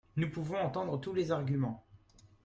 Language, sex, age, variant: French, male, 19-29, Français de métropole